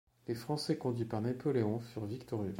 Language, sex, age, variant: French, male, under 19, Français de métropole